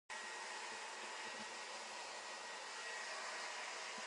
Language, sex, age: Min Nan Chinese, female, 19-29